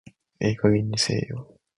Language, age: Japanese, 19-29